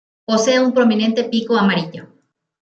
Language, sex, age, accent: Spanish, female, 40-49, México